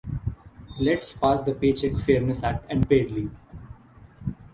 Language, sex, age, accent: English, male, under 19, Canadian English; India and South Asia (India, Pakistan, Sri Lanka)